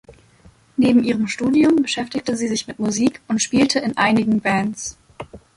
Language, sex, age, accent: German, female, 19-29, Deutschland Deutsch